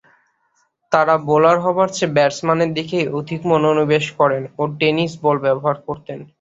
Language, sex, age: Bengali, male, 19-29